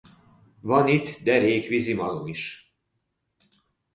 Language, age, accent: Hungarian, 50-59, budapesti